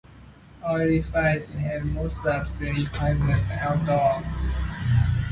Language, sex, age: English, male, 19-29